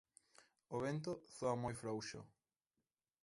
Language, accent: Galician, Normativo (estándar)